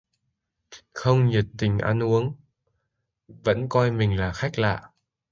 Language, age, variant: Vietnamese, 19-29, Hà Nội